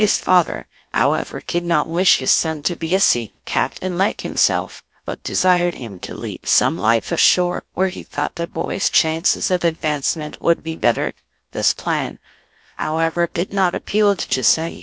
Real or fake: fake